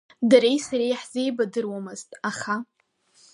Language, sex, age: Abkhazian, female, under 19